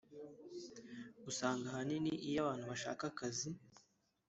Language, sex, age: Kinyarwanda, male, 19-29